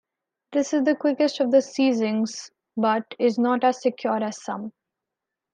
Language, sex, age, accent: English, female, 19-29, India and South Asia (India, Pakistan, Sri Lanka)